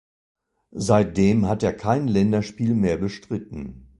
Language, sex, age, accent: German, male, 60-69, Deutschland Deutsch